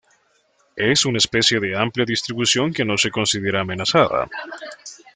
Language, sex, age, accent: Spanish, male, 30-39, América central